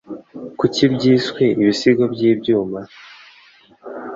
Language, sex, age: Kinyarwanda, male, under 19